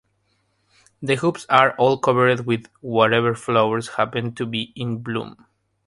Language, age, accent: English, 19-29, United States English; India and South Asia (India, Pakistan, Sri Lanka)